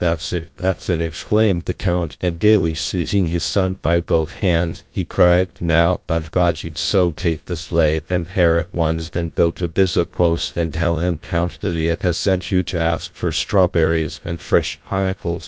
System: TTS, GlowTTS